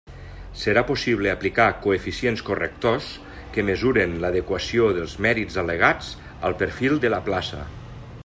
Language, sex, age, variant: Catalan, male, 40-49, Nord-Occidental